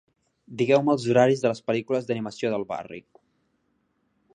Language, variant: Catalan, Central